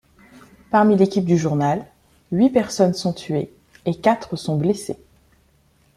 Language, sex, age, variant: French, female, 19-29, Français de métropole